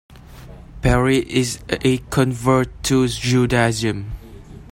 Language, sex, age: English, male, under 19